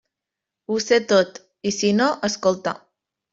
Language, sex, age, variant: Catalan, female, 19-29, Central